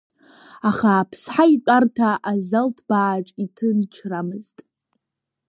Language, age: Abkhazian, under 19